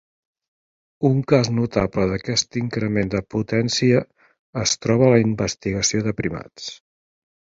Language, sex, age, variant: Catalan, male, 60-69, Central